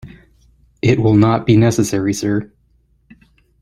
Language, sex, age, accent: English, male, 19-29, United States English